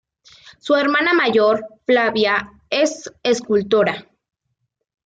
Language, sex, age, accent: Spanish, female, under 19, México